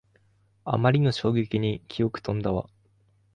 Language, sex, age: Japanese, male, 19-29